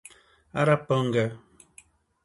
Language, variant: Portuguese, Portuguese (Portugal)